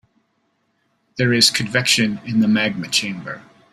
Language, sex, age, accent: English, male, 40-49, Canadian English